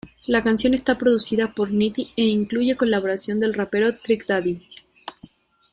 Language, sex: Spanish, female